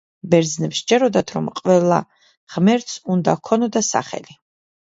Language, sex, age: Georgian, female, 40-49